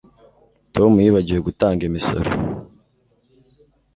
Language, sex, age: Kinyarwanda, male, 19-29